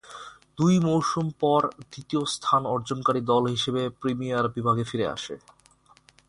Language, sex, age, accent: Bengali, male, 19-29, Bengali